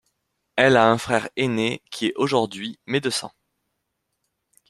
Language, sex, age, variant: French, male, 30-39, Français de métropole